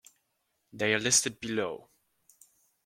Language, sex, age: English, male, 19-29